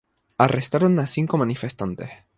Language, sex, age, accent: Spanish, male, 19-29, España: Islas Canarias